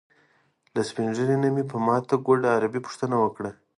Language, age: Pashto, 19-29